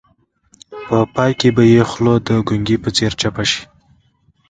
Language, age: Pashto, 19-29